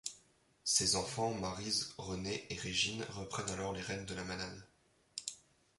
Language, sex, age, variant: French, male, 19-29, Français de métropole